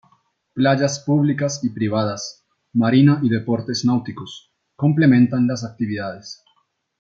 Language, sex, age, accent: Spanish, male, 19-29, Andino-Pacífico: Colombia, Perú, Ecuador, oeste de Bolivia y Venezuela andina